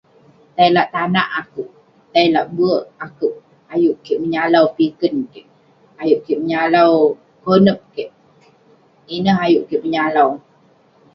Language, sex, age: Western Penan, female, 30-39